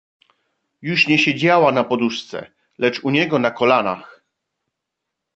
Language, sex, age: Polish, male, 40-49